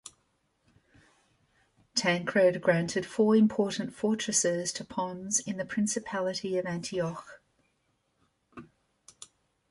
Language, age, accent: English, 50-59, Australian English